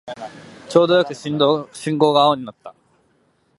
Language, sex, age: Japanese, male, 19-29